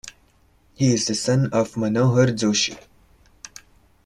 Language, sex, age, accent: English, male, 19-29, India and South Asia (India, Pakistan, Sri Lanka)